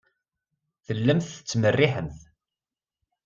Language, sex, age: Kabyle, male, 40-49